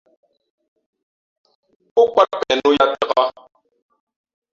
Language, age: Fe'fe', 50-59